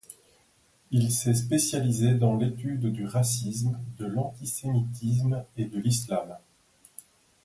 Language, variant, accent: French, Français d'Europe, Français de Belgique